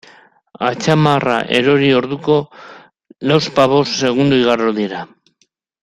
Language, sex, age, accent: Basque, male, 40-49, Mendebalekoa (Araba, Bizkaia, Gipuzkoako mendebaleko herri batzuk)